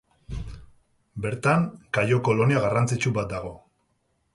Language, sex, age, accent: Basque, male, 40-49, Mendebalekoa (Araba, Bizkaia, Gipuzkoako mendebaleko herri batzuk)